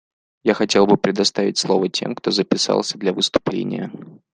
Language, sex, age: Russian, male, 19-29